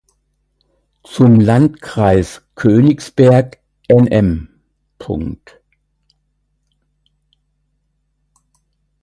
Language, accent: German, Deutschland Deutsch